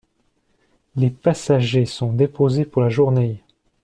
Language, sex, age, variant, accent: French, male, 40-49, Français d'Europe, Français de Suisse